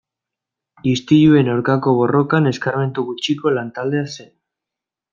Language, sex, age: Basque, male, 19-29